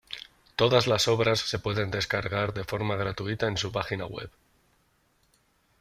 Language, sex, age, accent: Spanish, male, 30-39, España: Norte peninsular (Asturias, Castilla y León, Cantabria, País Vasco, Navarra, Aragón, La Rioja, Guadalajara, Cuenca)